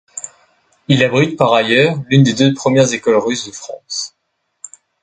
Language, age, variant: French, under 19, Français de métropole